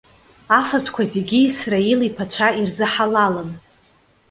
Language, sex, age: Abkhazian, female, 30-39